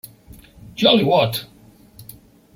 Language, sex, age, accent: Spanish, male, 50-59, España: Norte peninsular (Asturias, Castilla y León, Cantabria, País Vasco, Navarra, Aragón, La Rioja, Guadalajara, Cuenca)